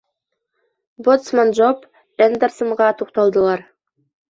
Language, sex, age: Bashkir, female, 19-29